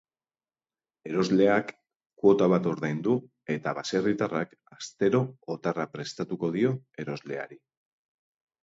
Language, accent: Basque, Erdialdekoa edo Nafarra (Gipuzkoa, Nafarroa)